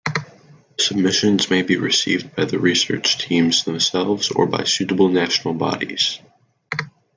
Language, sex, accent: English, male, United States English